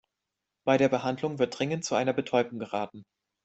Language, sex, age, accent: German, male, 19-29, Deutschland Deutsch